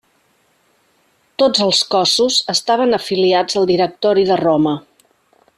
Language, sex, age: Catalan, female, 50-59